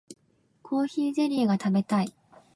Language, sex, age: Japanese, female, 19-29